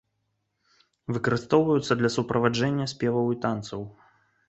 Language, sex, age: Belarusian, male, 19-29